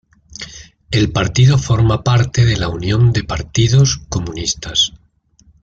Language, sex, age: Spanish, male, 60-69